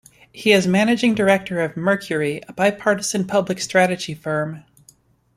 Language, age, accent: English, 19-29, United States English